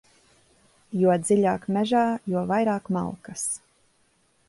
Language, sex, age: Latvian, female, 30-39